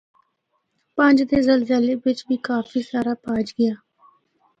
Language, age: Northern Hindko, 19-29